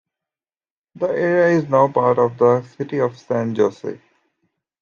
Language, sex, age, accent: English, male, 19-29, United States English